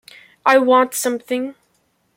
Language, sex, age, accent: English, male, under 19, England English